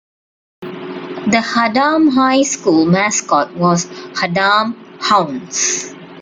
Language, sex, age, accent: English, female, 30-39, Malaysian English